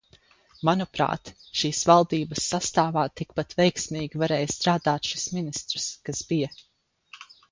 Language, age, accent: Latvian, under 19, Vidzemes